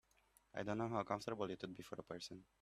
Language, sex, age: English, male, 19-29